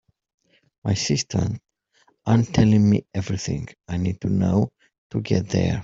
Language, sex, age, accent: English, male, 40-49, England English